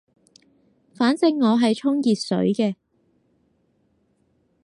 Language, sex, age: Cantonese, female, 19-29